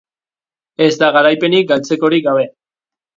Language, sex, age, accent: Basque, male, 19-29, Mendebalekoa (Araba, Bizkaia, Gipuzkoako mendebaleko herri batzuk)